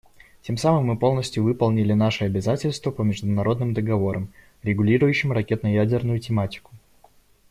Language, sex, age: Russian, male, 19-29